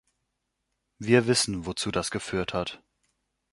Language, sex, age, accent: German, male, 19-29, Deutschland Deutsch